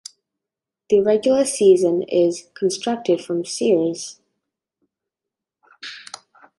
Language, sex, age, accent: English, female, under 19, Australian English